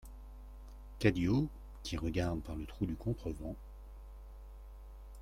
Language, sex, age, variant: French, male, 40-49, Français de métropole